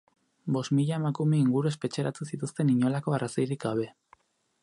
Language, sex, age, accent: Basque, male, 19-29, Erdialdekoa edo Nafarra (Gipuzkoa, Nafarroa)